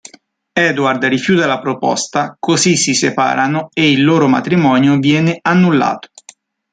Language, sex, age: Italian, male, 30-39